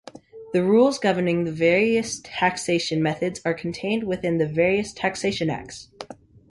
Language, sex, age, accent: English, male, under 19, United States English